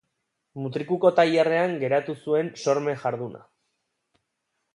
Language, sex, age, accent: Basque, male, 30-39, Erdialdekoa edo Nafarra (Gipuzkoa, Nafarroa)